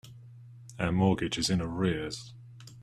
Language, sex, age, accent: English, male, 30-39, England English